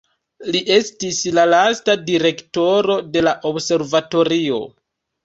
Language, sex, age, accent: Esperanto, male, 30-39, Internacia